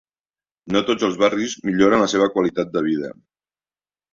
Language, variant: Catalan, Central